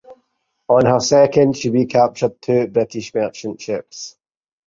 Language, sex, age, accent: English, male, 40-49, Scottish English